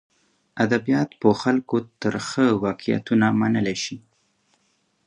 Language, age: Pashto, 30-39